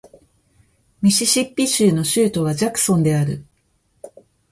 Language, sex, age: Japanese, female, 50-59